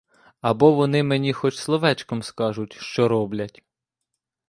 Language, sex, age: Ukrainian, male, 30-39